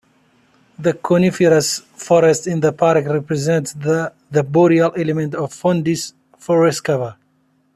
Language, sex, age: English, male, 30-39